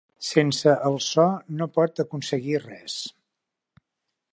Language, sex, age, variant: Catalan, male, 60-69, Central